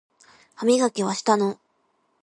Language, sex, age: Japanese, female, 19-29